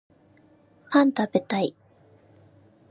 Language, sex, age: Japanese, female, 19-29